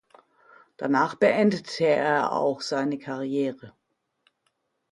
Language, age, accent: German, 40-49, Deutschland Deutsch